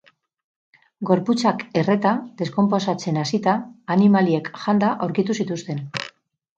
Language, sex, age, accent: Basque, female, 50-59, Mendebalekoa (Araba, Bizkaia, Gipuzkoako mendebaleko herri batzuk)